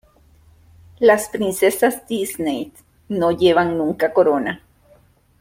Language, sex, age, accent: Spanish, female, 50-59, América central